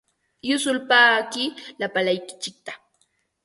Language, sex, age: Ambo-Pasco Quechua, female, 30-39